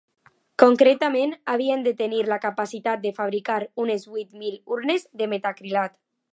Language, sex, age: Catalan, female, under 19